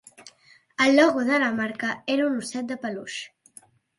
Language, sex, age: Catalan, female, under 19